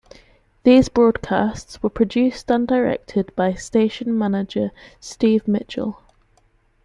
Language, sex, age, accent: English, female, 19-29, England English